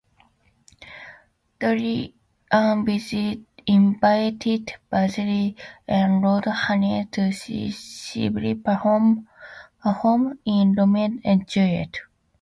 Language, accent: English, United States English